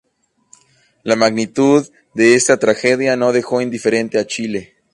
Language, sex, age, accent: Spanish, male, 19-29, México